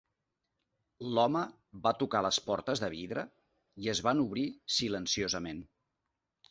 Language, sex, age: Catalan, male, 50-59